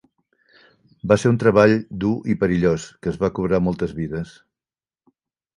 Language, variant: Catalan, Central